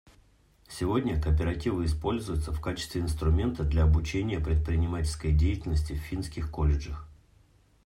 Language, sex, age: Russian, male, 40-49